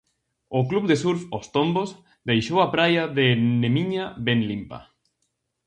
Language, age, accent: Galician, 19-29, Atlántico (seseo e gheada)